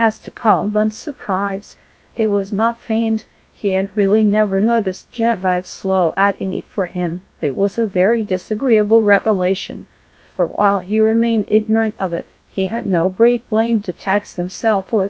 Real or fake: fake